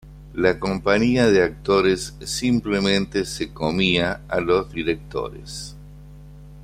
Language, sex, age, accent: Spanish, male, 60-69, Rioplatense: Argentina, Uruguay, este de Bolivia, Paraguay